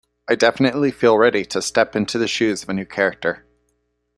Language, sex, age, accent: English, male, 30-39, United States English